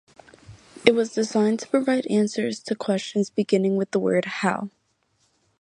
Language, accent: English, United States English